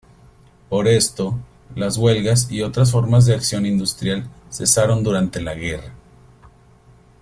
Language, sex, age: Spanish, male, 30-39